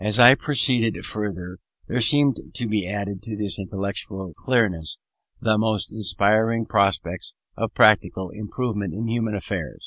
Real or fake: real